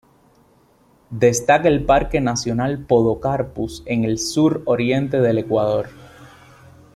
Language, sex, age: Spanish, male, 19-29